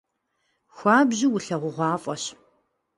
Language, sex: Kabardian, female